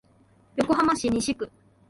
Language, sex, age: Japanese, female, 19-29